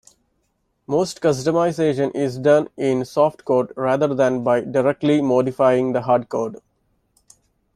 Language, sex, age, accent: English, male, 30-39, India and South Asia (India, Pakistan, Sri Lanka)